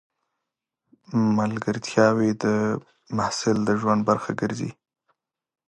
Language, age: Pashto, 19-29